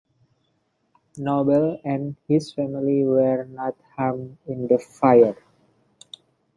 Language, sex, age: English, male, 19-29